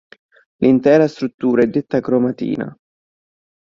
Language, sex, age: Italian, male, 19-29